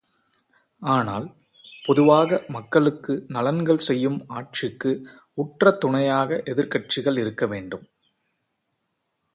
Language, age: Tamil, 30-39